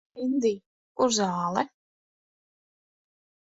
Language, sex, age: Latvian, female, 40-49